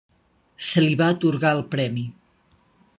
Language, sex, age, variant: Catalan, male, 19-29, Nord-Occidental